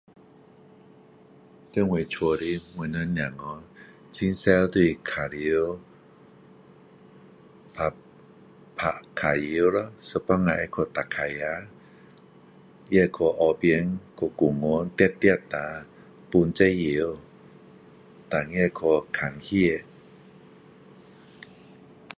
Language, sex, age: Min Dong Chinese, male, 50-59